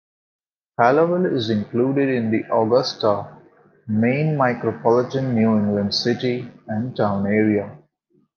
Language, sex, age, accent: English, male, 19-29, India and South Asia (India, Pakistan, Sri Lanka)